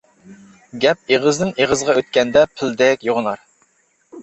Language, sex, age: Uyghur, male, 40-49